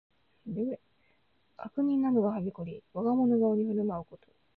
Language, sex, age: Japanese, female, 19-29